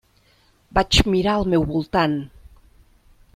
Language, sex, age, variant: Catalan, female, 50-59, Central